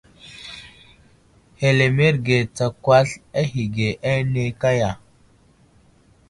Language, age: Wuzlam, 19-29